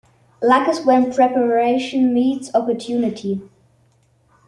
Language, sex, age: English, male, under 19